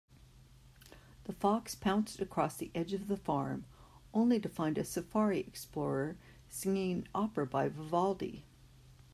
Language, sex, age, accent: English, female, 50-59, United States English